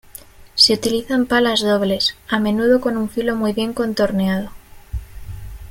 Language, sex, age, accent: Spanish, female, 19-29, España: Centro-Sur peninsular (Madrid, Toledo, Castilla-La Mancha)